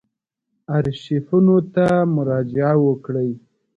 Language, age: Pashto, 30-39